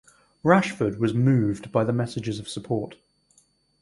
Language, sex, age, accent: English, male, 19-29, England English